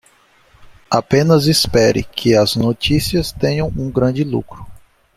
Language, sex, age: Portuguese, male, 40-49